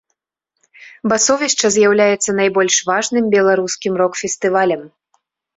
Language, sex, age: Belarusian, female, 19-29